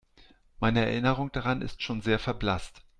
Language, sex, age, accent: German, male, 40-49, Deutschland Deutsch